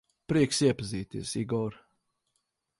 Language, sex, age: Latvian, male, 19-29